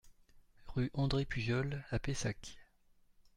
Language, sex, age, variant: French, male, 40-49, Français de métropole